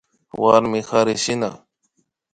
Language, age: Imbabura Highland Quichua, 30-39